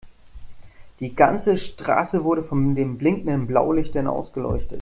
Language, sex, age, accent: German, male, 30-39, Deutschland Deutsch